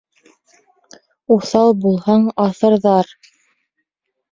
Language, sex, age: Bashkir, female, 30-39